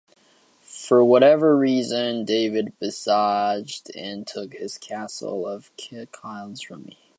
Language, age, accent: English, under 19, United States English